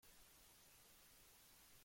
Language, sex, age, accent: Spanish, female, 19-29, México